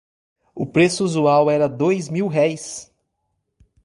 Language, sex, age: Portuguese, male, 40-49